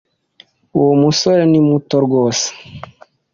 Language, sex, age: Kinyarwanda, male, 19-29